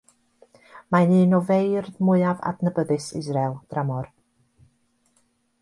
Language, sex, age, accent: Welsh, female, 60-69, Y Deyrnas Unedig Cymraeg